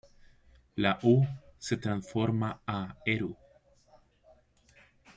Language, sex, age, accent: Spanish, male, 19-29, América central